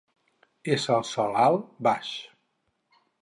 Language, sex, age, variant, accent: Catalan, male, 50-59, Central, central